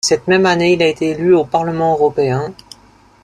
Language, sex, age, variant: French, male, 30-39, Français de métropole